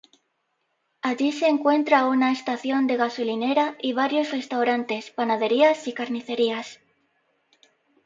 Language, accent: Spanish, España: Norte peninsular (Asturias, Castilla y León, Cantabria, País Vasco, Navarra, Aragón, La Rioja, Guadalajara, Cuenca)